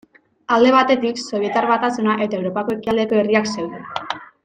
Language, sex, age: Basque, male, under 19